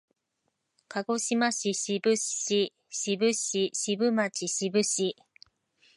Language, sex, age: Japanese, female, 50-59